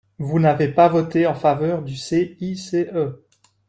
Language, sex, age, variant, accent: French, male, 19-29, Français d'Europe, Français de Belgique